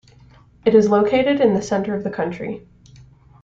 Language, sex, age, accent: English, female, 19-29, United States English